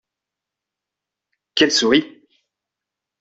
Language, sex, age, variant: French, male, 30-39, Français de métropole